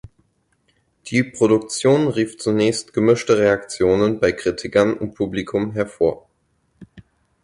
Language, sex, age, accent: German, male, 19-29, Deutschland Deutsch